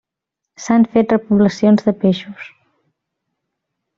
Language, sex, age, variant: Catalan, female, 19-29, Central